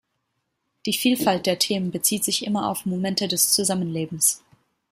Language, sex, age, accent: German, female, 30-39, Deutschland Deutsch